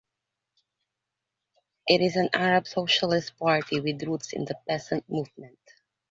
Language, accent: English, Filipino